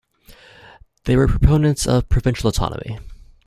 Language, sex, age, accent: English, male, 19-29, Canadian English